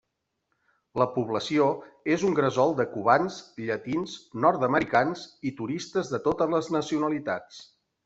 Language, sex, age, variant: Catalan, male, 50-59, Septentrional